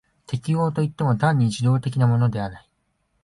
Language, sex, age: Japanese, male, 19-29